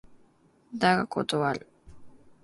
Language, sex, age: Japanese, female, 19-29